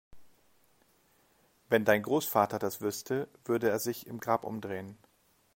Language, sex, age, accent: German, male, 50-59, Deutschland Deutsch